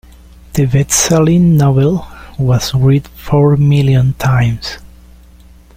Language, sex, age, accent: English, male, 40-49, United States English